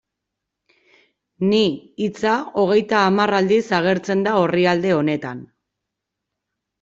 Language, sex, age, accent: Basque, female, 30-39, Erdialdekoa edo Nafarra (Gipuzkoa, Nafarroa)